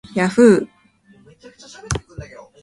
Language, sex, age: Japanese, female, 40-49